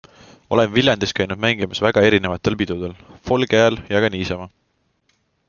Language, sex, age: Estonian, male, 19-29